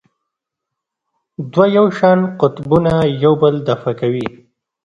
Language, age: Pashto, 30-39